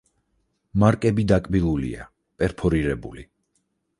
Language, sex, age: Georgian, male, 40-49